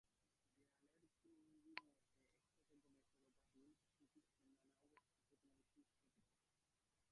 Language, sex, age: Bengali, male, under 19